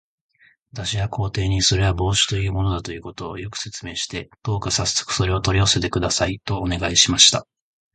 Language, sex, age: Japanese, male, 19-29